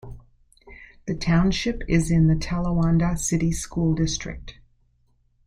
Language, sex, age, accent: English, female, 60-69, Canadian English